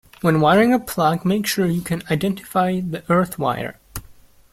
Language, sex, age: English, male, 19-29